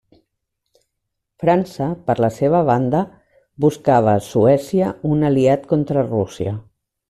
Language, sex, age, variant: Catalan, female, 50-59, Central